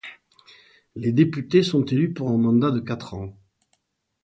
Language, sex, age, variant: French, male, 50-59, Français de métropole